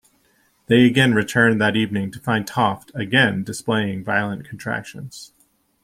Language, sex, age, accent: English, male, 30-39, United States English